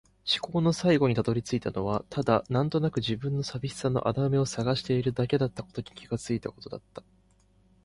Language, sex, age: Japanese, male, 19-29